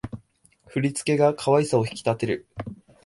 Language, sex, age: Japanese, male, 19-29